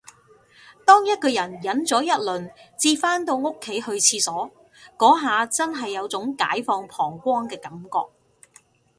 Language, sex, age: Cantonese, female, 50-59